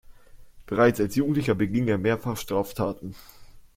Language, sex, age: German, male, under 19